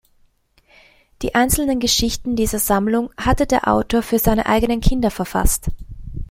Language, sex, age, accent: German, female, 30-39, Österreichisches Deutsch